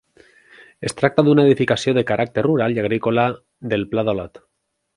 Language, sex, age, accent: Catalan, male, 19-29, valencià